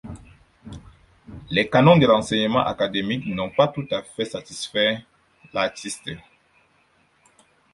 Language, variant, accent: French, Français d'Afrique subsaharienne et des îles africaines, Français du Cameroun